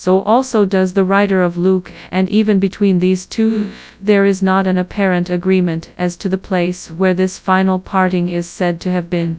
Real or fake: fake